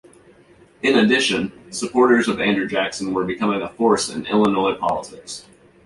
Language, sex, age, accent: English, male, 19-29, United States English